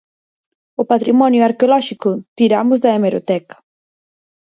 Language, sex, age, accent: Galician, female, 30-39, Central (gheada)